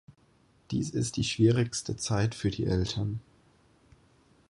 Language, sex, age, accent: German, male, 19-29, Deutschland Deutsch